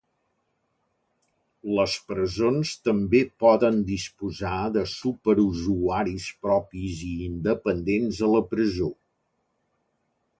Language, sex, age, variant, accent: Catalan, male, 60-69, Central, central